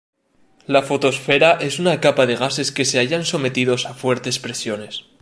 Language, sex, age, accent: Spanish, male, 19-29, España: Norte peninsular (Asturias, Castilla y León, Cantabria, País Vasco, Navarra, Aragón, La Rioja, Guadalajara, Cuenca)